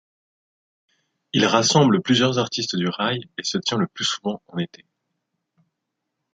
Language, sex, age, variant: French, male, 19-29, Français de métropole